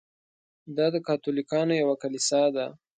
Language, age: Pashto, 19-29